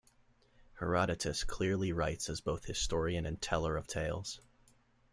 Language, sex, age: English, male, 19-29